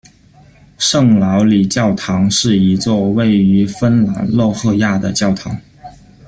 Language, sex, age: Chinese, male, 19-29